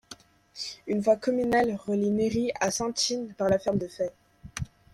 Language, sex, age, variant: French, female, under 19, Français de métropole